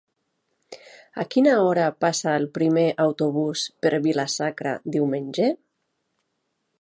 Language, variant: Catalan, Nord-Occidental